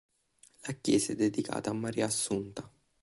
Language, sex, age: Italian, male, 19-29